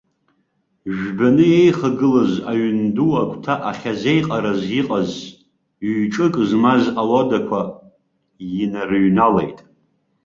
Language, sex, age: Abkhazian, male, 50-59